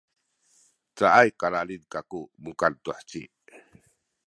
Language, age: Sakizaya, 60-69